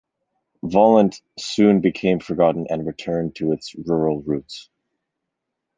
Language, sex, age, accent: English, male, 19-29, Canadian English